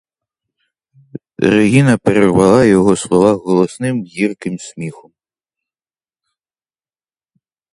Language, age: Ukrainian, under 19